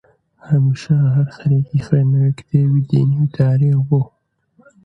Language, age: Central Kurdish, 19-29